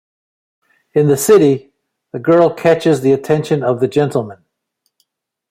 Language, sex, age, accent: English, male, 70-79, United States English